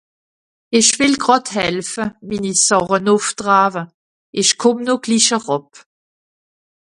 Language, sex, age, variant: Swiss German, female, 60-69, Nordniederàlemmànisch (Rishoffe, Zàwere, Bùsswìller, Hawenau, Brüemt, Stroossbùri, Molse, Dàmbàch, Schlettstàtt, Pfàlzbùri usw.)